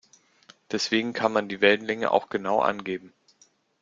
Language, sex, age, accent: German, male, 30-39, Deutschland Deutsch